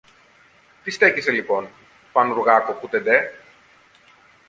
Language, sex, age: Greek, male, 40-49